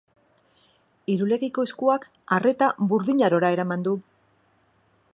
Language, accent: Basque, Mendebalekoa (Araba, Bizkaia, Gipuzkoako mendebaleko herri batzuk)